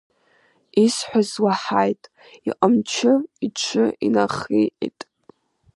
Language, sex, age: Abkhazian, female, under 19